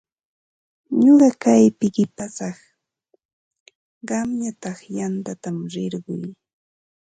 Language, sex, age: Ambo-Pasco Quechua, female, 19-29